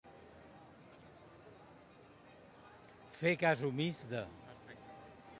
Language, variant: Catalan, Central